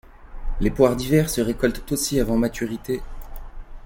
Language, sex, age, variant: French, male, 30-39, Français de métropole